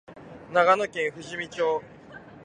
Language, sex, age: Japanese, male, 19-29